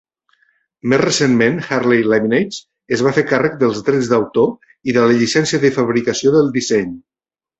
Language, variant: Catalan, Nord-Occidental